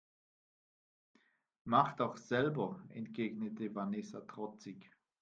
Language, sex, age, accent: German, male, 50-59, Schweizerdeutsch